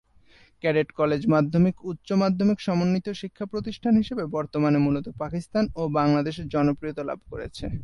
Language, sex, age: Bengali, male, 19-29